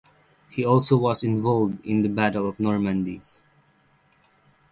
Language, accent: English, United States English; Filipino